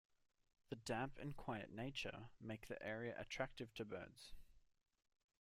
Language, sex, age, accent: English, male, 19-29, Australian English